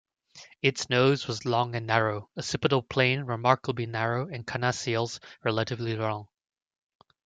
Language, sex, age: English, male, 19-29